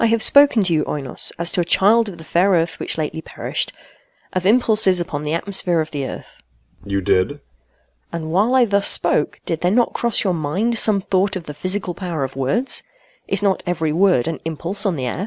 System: none